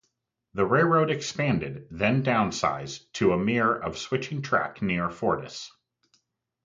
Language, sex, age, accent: English, male, 30-39, United States English